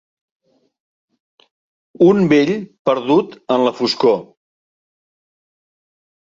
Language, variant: Catalan, Central